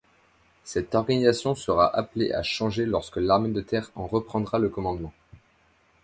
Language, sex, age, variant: French, male, 19-29, Français de métropole